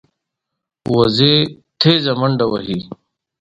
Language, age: Pashto, 30-39